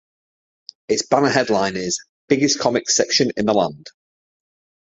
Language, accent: English, England English